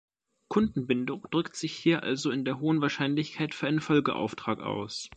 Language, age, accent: German, under 19, Deutschland Deutsch